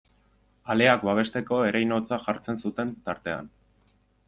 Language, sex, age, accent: Basque, male, 19-29, Erdialdekoa edo Nafarra (Gipuzkoa, Nafarroa)